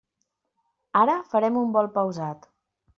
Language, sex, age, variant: Catalan, female, 30-39, Central